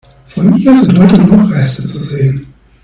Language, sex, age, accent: German, male, 40-49, Deutschland Deutsch